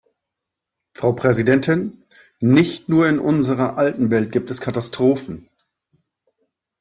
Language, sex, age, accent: German, male, 50-59, Deutschland Deutsch